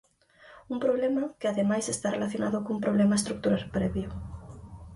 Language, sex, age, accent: Galician, female, 19-29, Normativo (estándar)